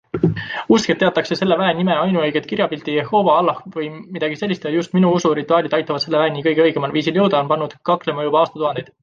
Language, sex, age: Estonian, male, 19-29